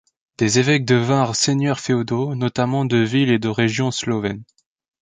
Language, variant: French, Français de métropole